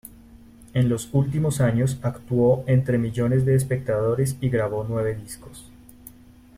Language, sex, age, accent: Spanish, male, 30-39, Caribe: Cuba, Venezuela, Puerto Rico, República Dominicana, Panamá, Colombia caribeña, México caribeño, Costa del golfo de México